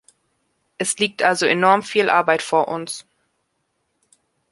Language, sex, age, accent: German, female, 19-29, Deutschland Deutsch